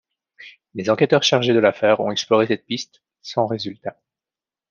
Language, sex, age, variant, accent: French, male, 30-39, Français d'Europe, Français de Belgique